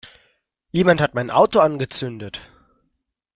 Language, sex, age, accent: German, male, 19-29, Deutschland Deutsch